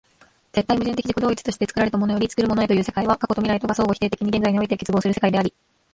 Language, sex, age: Japanese, female, 19-29